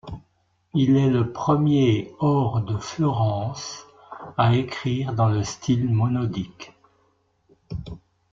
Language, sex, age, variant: French, male, 60-69, Français de métropole